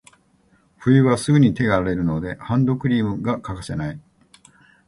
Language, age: Japanese, 60-69